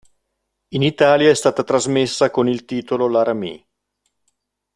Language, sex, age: Italian, male, 50-59